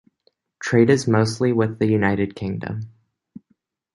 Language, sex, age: English, male, under 19